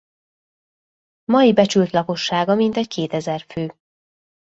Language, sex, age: Hungarian, female, 30-39